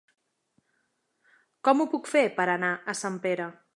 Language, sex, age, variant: Catalan, female, 30-39, Central